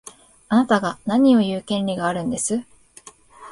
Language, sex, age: Japanese, female, 19-29